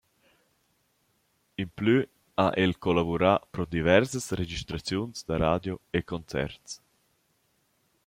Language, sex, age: Romansh, male, 30-39